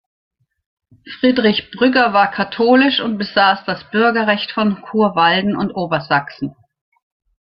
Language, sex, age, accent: German, female, 60-69, Deutschland Deutsch